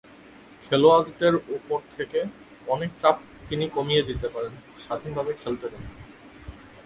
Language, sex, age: Bengali, male, 19-29